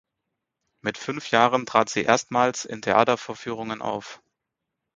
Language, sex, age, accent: German, male, 30-39, Deutschland Deutsch